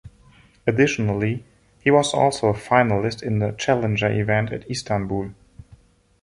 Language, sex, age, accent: English, male, 30-39, England English